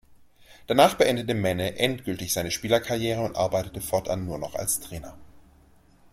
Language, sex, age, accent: German, male, 30-39, Deutschland Deutsch